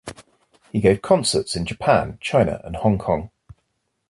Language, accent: English, England English